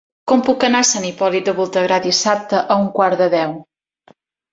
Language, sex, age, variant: Catalan, female, 50-59, Central